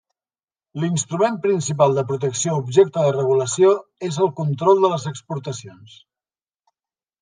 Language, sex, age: Catalan, male, 50-59